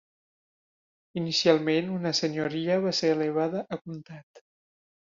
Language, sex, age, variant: Catalan, male, 19-29, Septentrional